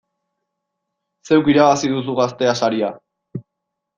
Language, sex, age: Basque, male, 19-29